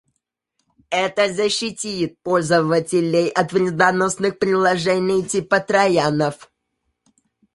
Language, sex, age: Russian, male, 19-29